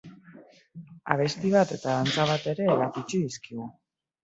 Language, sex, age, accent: Basque, female, 30-39, Mendebalekoa (Araba, Bizkaia, Gipuzkoako mendebaleko herri batzuk)